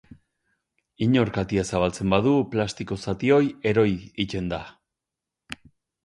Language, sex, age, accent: Basque, male, 50-59, Erdialdekoa edo Nafarra (Gipuzkoa, Nafarroa)